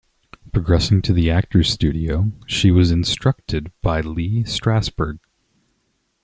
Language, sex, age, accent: English, male, 19-29, United States English